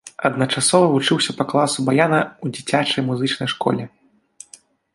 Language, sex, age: Belarusian, male, 19-29